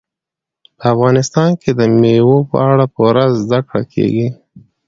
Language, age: Pashto, 19-29